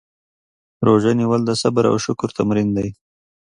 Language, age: Pashto, 30-39